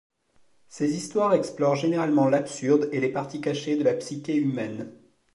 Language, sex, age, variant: French, male, 30-39, Français de métropole